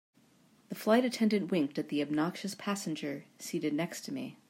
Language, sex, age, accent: English, female, 30-39, United States English